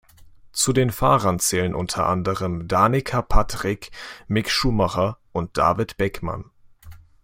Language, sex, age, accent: German, male, 19-29, Deutschland Deutsch